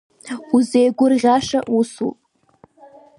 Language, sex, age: Abkhazian, female, under 19